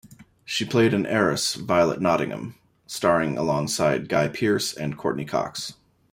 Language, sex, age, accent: English, male, 30-39, United States English